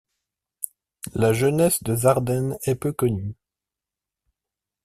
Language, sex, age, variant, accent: French, male, 40-49, Français d'Europe, Français de Suisse